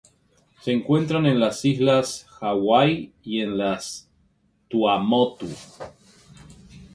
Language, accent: Spanish, Rioplatense: Argentina, Uruguay, este de Bolivia, Paraguay